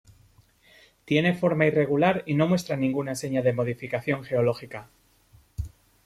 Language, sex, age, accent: Spanish, male, 19-29, España: Norte peninsular (Asturias, Castilla y León, Cantabria, País Vasco, Navarra, Aragón, La Rioja, Guadalajara, Cuenca)